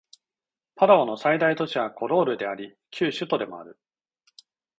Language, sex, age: Japanese, male, 40-49